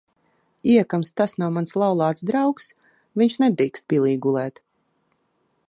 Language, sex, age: Latvian, female, 30-39